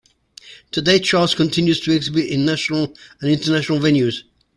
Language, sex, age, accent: English, male, 60-69, England English